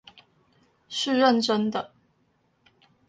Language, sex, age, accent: Chinese, female, under 19, 出生地：臺中市